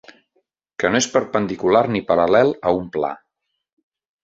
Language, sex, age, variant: Catalan, male, 30-39, Central